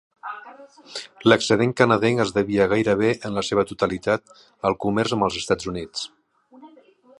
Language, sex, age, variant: Catalan, male, 50-59, Central